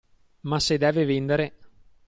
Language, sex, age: Italian, male, 19-29